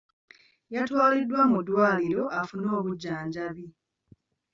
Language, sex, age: Ganda, female, 19-29